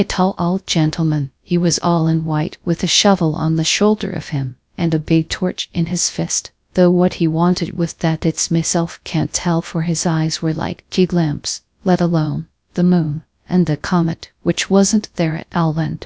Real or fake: fake